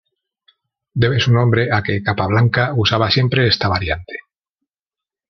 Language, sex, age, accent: Spanish, male, 30-39, España: Centro-Sur peninsular (Madrid, Toledo, Castilla-La Mancha)